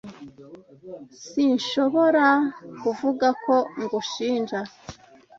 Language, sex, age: Kinyarwanda, female, 19-29